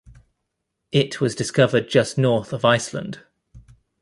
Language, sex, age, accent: English, male, 30-39, England English